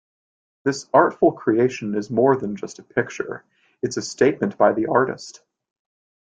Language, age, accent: English, 19-29, United States English